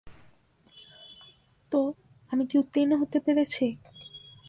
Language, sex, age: Bengali, female, 19-29